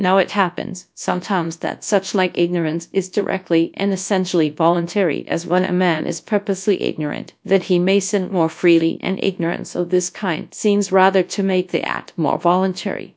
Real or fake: fake